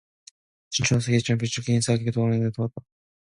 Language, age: Korean, 19-29